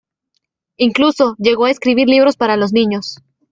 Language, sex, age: Spanish, female, under 19